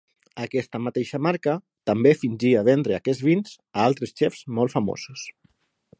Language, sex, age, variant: Catalan, male, 40-49, Valencià meridional